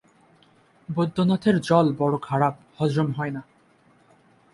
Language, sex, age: Bengali, male, 19-29